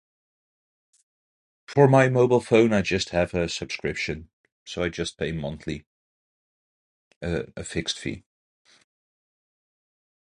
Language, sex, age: English, male, 30-39